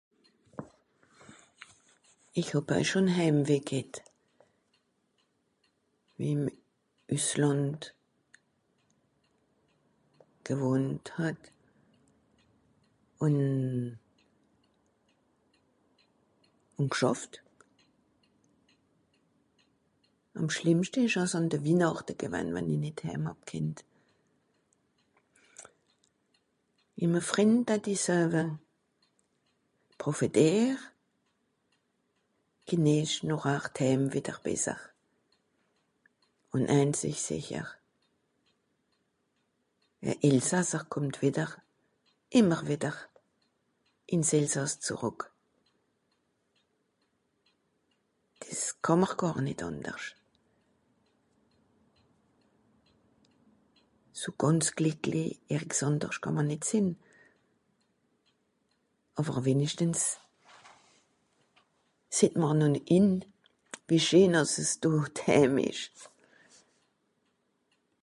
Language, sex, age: Swiss German, female, 70-79